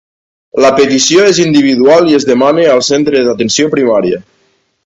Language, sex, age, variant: Catalan, male, 19-29, Nord-Occidental